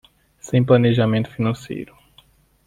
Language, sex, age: Portuguese, male, 30-39